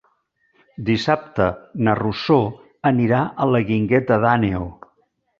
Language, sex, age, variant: Catalan, male, 60-69, Central